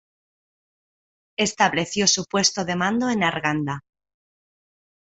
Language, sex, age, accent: Spanish, female, 30-39, España: Centro-Sur peninsular (Madrid, Toledo, Castilla-La Mancha)